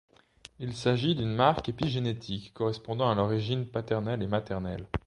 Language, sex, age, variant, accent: French, male, 19-29, Français d'Europe, Français de Suisse